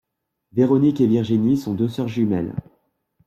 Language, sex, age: French, male, 19-29